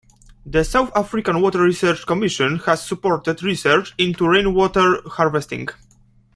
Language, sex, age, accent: English, male, 19-29, United States English